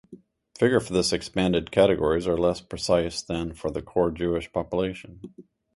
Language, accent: English, United States English